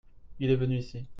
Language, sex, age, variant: French, male, 30-39, Français de métropole